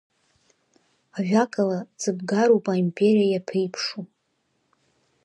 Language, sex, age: Abkhazian, female, 19-29